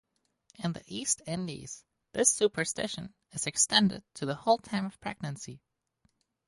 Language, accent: English, United States English